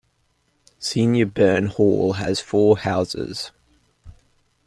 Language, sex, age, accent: English, male, 19-29, Australian English